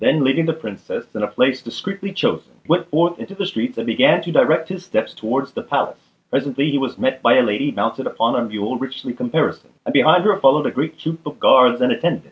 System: none